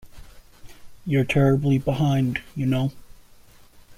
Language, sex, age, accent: English, male, 30-39, United States English